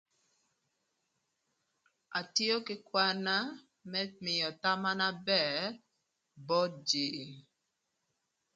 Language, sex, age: Thur, female, 30-39